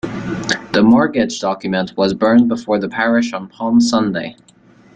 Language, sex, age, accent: English, male, under 19, Canadian English